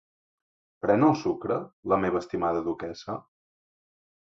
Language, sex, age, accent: Catalan, male, 19-29, Empordanès